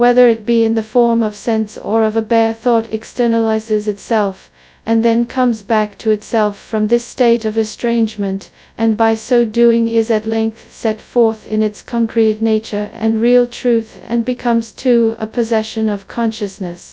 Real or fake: fake